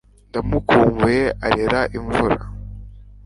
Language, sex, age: Kinyarwanda, male, under 19